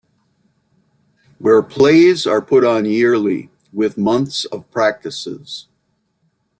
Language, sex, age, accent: English, male, 60-69, United States English